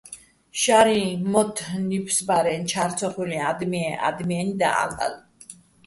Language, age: Bats, 60-69